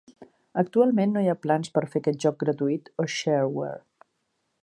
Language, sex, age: Catalan, female, 50-59